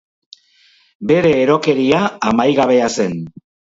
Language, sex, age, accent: Basque, male, 60-69, Mendebalekoa (Araba, Bizkaia, Gipuzkoako mendebaleko herri batzuk)